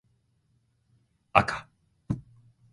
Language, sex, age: Japanese, male, 19-29